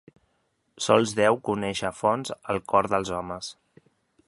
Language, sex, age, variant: Catalan, male, 19-29, Central